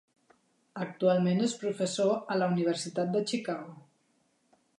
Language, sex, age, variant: Catalan, female, 50-59, Central